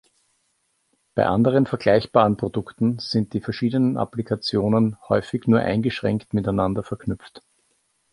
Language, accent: German, Österreichisches Deutsch